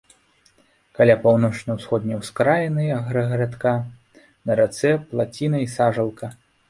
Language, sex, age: Belarusian, male, 19-29